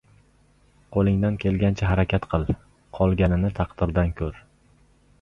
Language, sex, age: Uzbek, male, 19-29